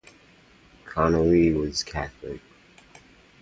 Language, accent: English, United States English